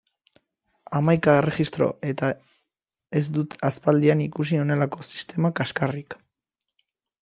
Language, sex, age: Basque, male, 19-29